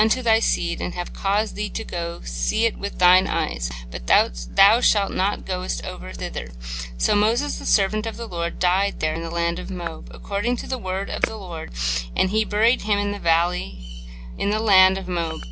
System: none